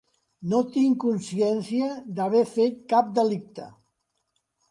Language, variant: Catalan, Central